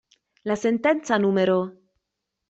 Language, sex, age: Italian, female, 30-39